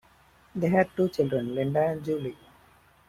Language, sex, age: English, male, 19-29